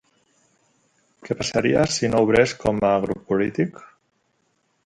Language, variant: Catalan, Central